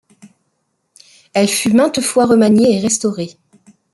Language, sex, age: French, female, 50-59